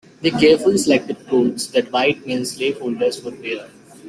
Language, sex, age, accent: English, male, 19-29, United States English